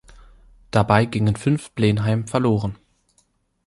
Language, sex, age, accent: German, male, 19-29, Deutschland Deutsch